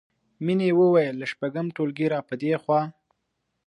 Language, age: Pashto, 19-29